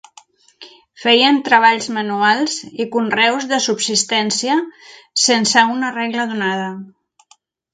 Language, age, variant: Catalan, 40-49, Central